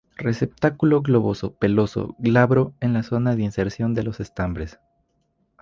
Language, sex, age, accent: Spanish, male, under 19, México